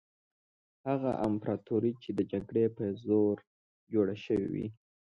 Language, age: Pashto, 19-29